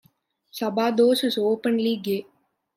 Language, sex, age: English, male, under 19